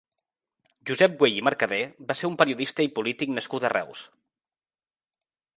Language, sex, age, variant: Catalan, male, 30-39, Central